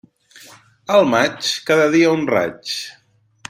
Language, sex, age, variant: Catalan, male, 30-39, Central